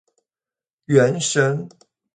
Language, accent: Chinese, 出生地：湖南省